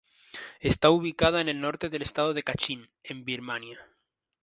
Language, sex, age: Spanish, male, 19-29